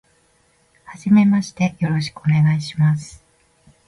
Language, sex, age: Japanese, female, 50-59